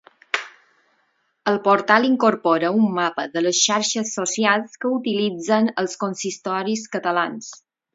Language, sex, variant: Catalan, female, Balear